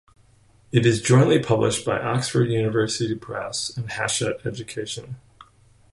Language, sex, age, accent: English, male, 50-59, United States English